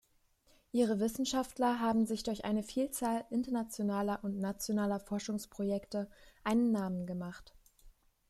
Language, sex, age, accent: German, female, 19-29, Deutschland Deutsch